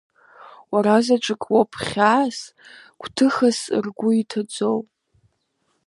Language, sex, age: Abkhazian, female, under 19